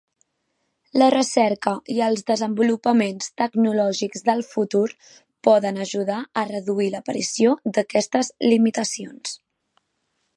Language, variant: Catalan, Central